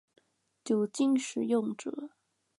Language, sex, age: Chinese, female, 19-29